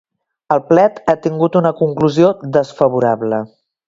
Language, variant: Catalan, Septentrional